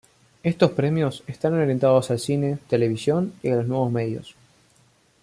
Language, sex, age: Spanish, male, under 19